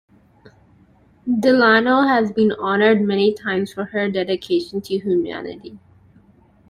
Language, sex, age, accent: English, female, 19-29, Canadian English